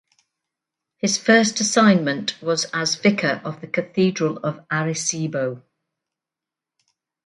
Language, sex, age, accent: English, female, 60-69, England English